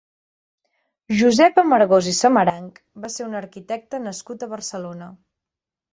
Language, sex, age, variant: Catalan, female, 19-29, Central